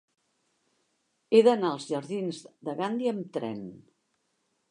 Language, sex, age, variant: Catalan, female, 60-69, Central